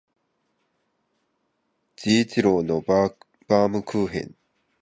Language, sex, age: Japanese, male, 30-39